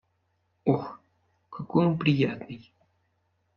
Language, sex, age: Russian, male, 19-29